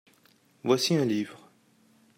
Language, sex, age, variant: French, male, 19-29, Français de métropole